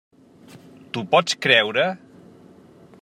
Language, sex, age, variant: Catalan, male, 40-49, Central